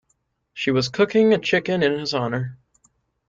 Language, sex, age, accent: English, male, 19-29, United States English